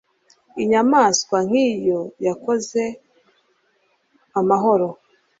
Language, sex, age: Kinyarwanda, female, 30-39